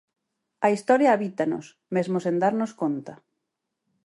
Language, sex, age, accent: Galician, female, 30-39, Oriental (común en zona oriental)